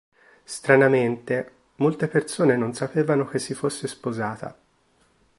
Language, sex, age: Italian, male, 19-29